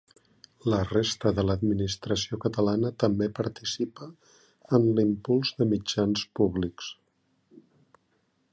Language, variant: Catalan, Central